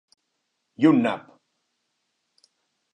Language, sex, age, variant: Catalan, male, 40-49, Nord-Occidental